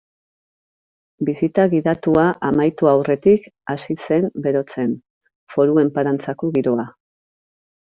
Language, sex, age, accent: Basque, female, 40-49, Erdialdekoa edo Nafarra (Gipuzkoa, Nafarroa)